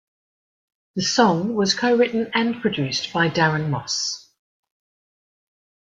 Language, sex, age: English, female, 50-59